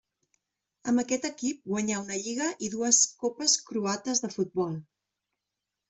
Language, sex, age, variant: Catalan, female, 40-49, Central